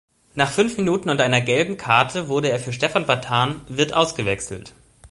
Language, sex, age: German, male, 19-29